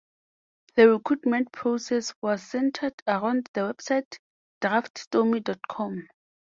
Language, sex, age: English, female, 19-29